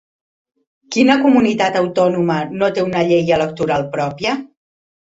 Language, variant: Catalan, Central